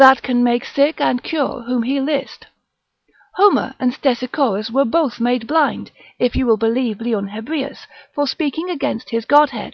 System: none